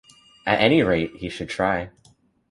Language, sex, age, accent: English, male, 19-29, United States English